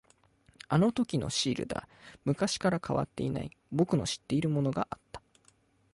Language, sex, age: Japanese, male, 19-29